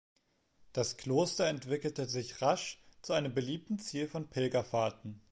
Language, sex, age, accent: German, male, 19-29, Deutschland Deutsch